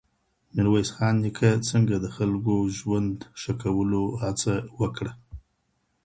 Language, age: Pashto, 40-49